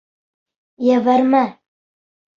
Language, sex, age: Bashkir, male, under 19